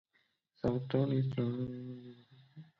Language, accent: English, England English; Malaysian English